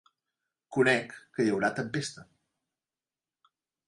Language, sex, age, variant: Catalan, male, 40-49, Central